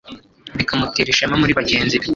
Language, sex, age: Kinyarwanda, male, under 19